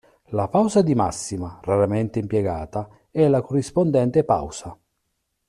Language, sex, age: Italian, male, 50-59